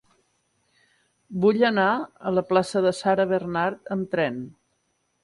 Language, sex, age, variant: Catalan, female, 50-59, Central